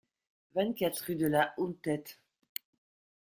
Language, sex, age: French, female, 50-59